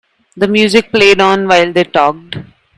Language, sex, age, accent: English, female, 19-29, India and South Asia (India, Pakistan, Sri Lanka)